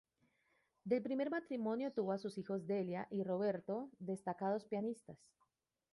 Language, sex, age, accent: Spanish, female, 30-39, Andino-Pacífico: Colombia, Perú, Ecuador, oeste de Bolivia y Venezuela andina